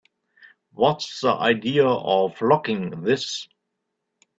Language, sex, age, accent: English, male, 60-69, England English